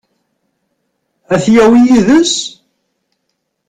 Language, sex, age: Kabyle, male, 50-59